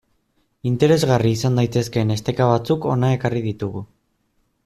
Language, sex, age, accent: Basque, male, 19-29, Erdialdekoa edo Nafarra (Gipuzkoa, Nafarroa)